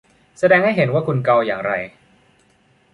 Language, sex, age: Thai, male, 19-29